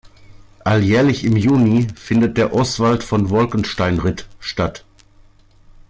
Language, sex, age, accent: German, male, 50-59, Deutschland Deutsch